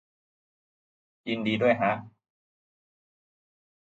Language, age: Thai, 30-39